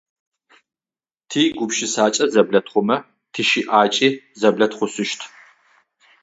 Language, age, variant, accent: Adyghe, 40-49, Адыгабзэ (Кирил, пстэумэ зэдыряе), Бжъэдыгъу (Bjeduğ)